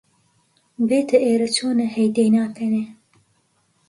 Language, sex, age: Central Kurdish, female, 19-29